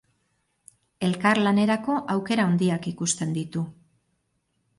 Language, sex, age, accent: Basque, female, 50-59, Mendebalekoa (Araba, Bizkaia, Gipuzkoako mendebaleko herri batzuk)